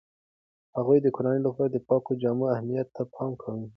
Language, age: Pashto, 19-29